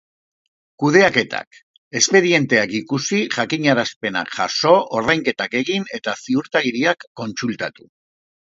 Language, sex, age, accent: Basque, male, 50-59, Erdialdekoa edo Nafarra (Gipuzkoa, Nafarroa)